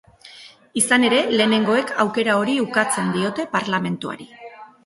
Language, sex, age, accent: Basque, female, 40-49, Erdialdekoa edo Nafarra (Gipuzkoa, Nafarroa)